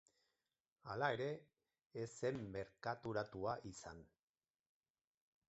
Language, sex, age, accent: Basque, male, 60-69, Erdialdekoa edo Nafarra (Gipuzkoa, Nafarroa)